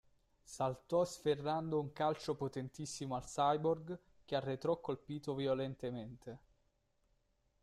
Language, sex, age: Italian, male, 19-29